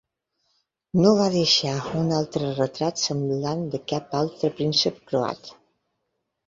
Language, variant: Catalan, Balear